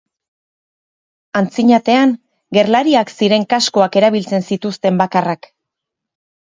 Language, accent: Basque, Erdialdekoa edo Nafarra (Gipuzkoa, Nafarroa)